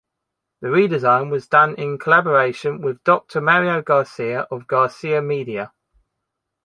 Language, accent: English, England English